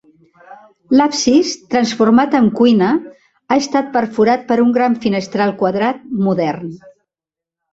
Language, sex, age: Catalan, female, 60-69